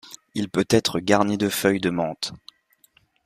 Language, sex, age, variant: French, male, under 19, Français de métropole